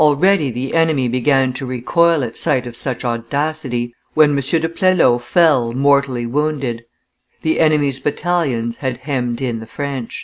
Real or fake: real